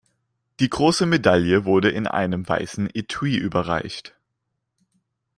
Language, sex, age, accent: German, male, 19-29, Deutschland Deutsch